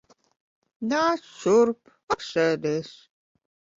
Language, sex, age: Latvian, female, 50-59